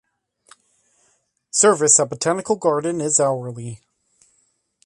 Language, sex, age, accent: English, male, 19-29, United States English